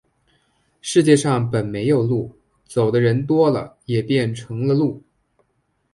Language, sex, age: Chinese, male, 19-29